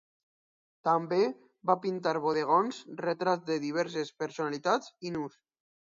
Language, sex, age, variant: Catalan, male, under 19, Alacantí